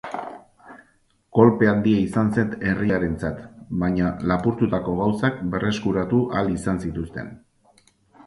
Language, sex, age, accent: Basque, male, 40-49, Erdialdekoa edo Nafarra (Gipuzkoa, Nafarroa)